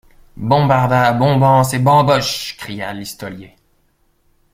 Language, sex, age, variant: French, male, 19-29, Français de métropole